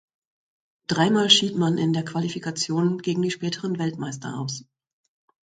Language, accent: German, Deutschland Deutsch